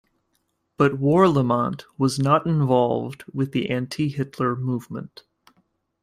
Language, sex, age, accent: English, male, 19-29, United States English